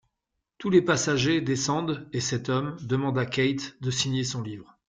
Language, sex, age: French, male, 50-59